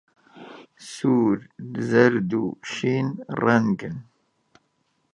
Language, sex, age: Central Kurdish, male, 30-39